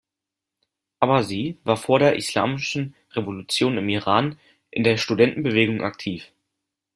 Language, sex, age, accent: German, male, 19-29, Deutschland Deutsch